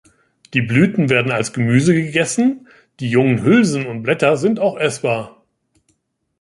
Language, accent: German, Deutschland Deutsch